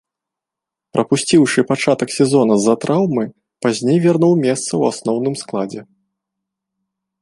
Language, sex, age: Belarusian, male, 19-29